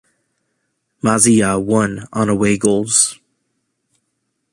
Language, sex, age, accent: English, male, 19-29, United States English